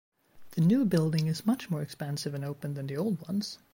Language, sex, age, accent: English, female, 30-39, United States English